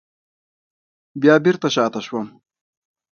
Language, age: Pashto, 30-39